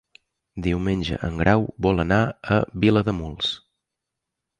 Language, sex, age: Catalan, male, 30-39